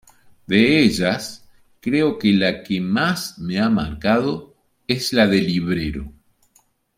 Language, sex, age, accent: Spanish, male, 50-59, Rioplatense: Argentina, Uruguay, este de Bolivia, Paraguay